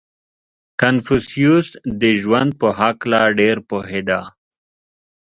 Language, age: Pashto, 30-39